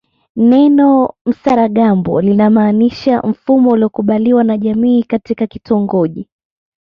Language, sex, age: Swahili, female, 19-29